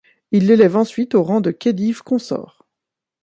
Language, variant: French, Français de métropole